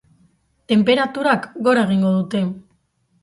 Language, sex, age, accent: Basque, female, 19-29, Mendebalekoa (Araba, Bizkaia, Gipuzkoako mendebaleko herri batzuk)